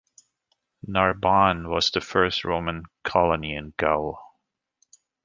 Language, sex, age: English, male, 40-49